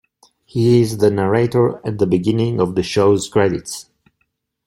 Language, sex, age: English, male, 30-39